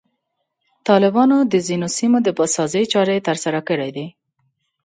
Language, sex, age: Pashto, female, 30-39